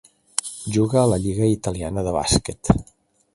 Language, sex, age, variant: Catalan, male, 60-69, Central